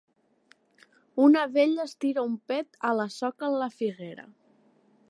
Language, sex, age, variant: Catalan, female, under 19, Nord-Occidental